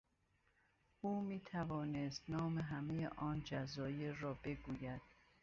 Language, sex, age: Persian, female, 40-49